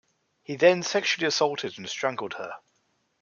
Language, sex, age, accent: English, male, 19-29, England English